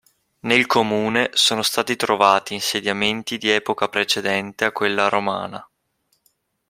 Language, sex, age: Italian, male, 19-29